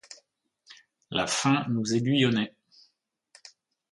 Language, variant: French, Français de métropole